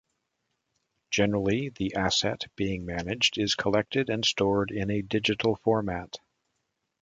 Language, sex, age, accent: English, male, 50-59, Canadian English